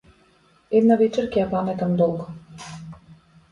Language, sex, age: Macedonian, female, 40-49